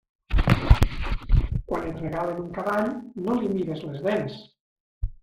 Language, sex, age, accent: Catalan, male, 50-59, valencià